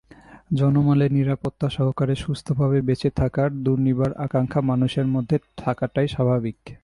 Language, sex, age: Bengali, male, 19-29